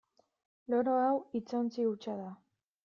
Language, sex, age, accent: Basque, female, 19-29, Mendebalekoa (Araba, Bizkaia, Gipuzkoako mendebaleko herri batzuk)